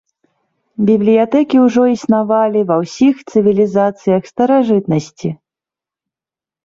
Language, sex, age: Belarusian, female, 30-39